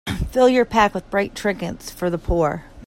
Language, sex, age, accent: English, female, 40-49, United States English